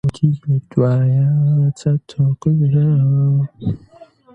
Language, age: Central Kurdish, 19-29